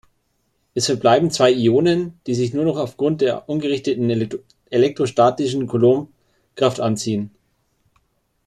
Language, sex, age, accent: German, male, 30-39, Deutschland Deutsch